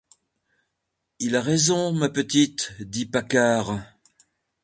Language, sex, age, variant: French, male, 70-79, Français de métropole